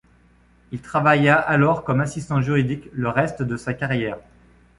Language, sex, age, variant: French, male, 40-49, Français de métropole